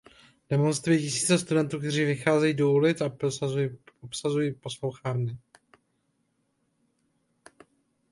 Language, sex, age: Czech, male, 30-39